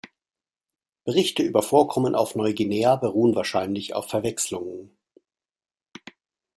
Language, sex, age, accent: German, male, 50-59, Deutschland Deutsch